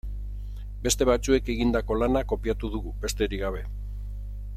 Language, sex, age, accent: Basque, male, 50-59, Erdialdekoa edo Nafarra (Gipuzkoa, Nafarroa)